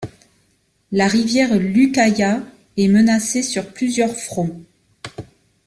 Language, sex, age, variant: French, female, 50-59, Français de métropole